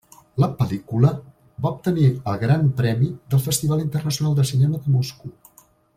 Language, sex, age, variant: Catalan, male, 60-69, Central